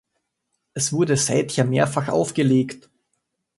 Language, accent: German, Österreichisches Deutsch